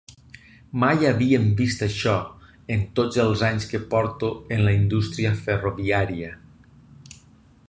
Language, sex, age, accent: Catalan, male, 40-49, valencià